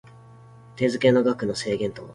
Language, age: Japanese, 19-29